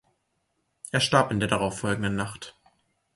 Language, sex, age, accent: German, male, 19-29, Deutschland Deutsch